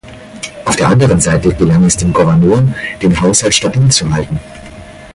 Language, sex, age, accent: German, male, 40-49, Deutschland Deutsch